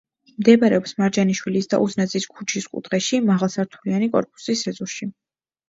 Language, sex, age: Georgian, female, under 19